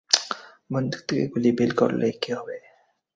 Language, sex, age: Bengali, male, 19-29